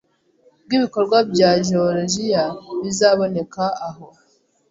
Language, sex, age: Kinyarwanda, female, 19-29